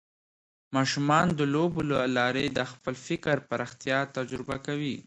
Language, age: Pashto, 19-29